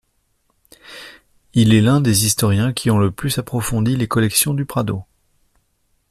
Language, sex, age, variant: French, male, 30-39, Français de métropole